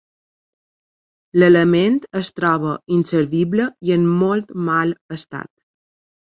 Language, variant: Catalan, Balear